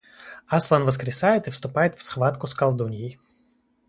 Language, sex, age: Russian, male, 19-29